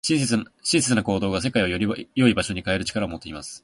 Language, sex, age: Japanese, male, 19-29